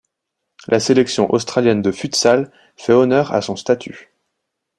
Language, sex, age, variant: French, male, 19-29, Français de métropole